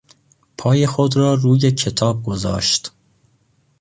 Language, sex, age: Persian, male, 19-29